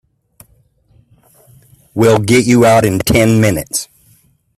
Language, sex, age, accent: English, male, 50-59, United States English